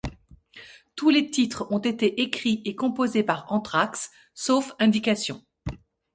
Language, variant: French, Français de métropole